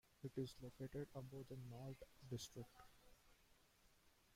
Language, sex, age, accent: English, male, 19-29, India and South Asia (India, Pakistan, Sri Lanka)